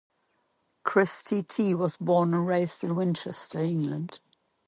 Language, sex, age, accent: English, female, 60-69, England English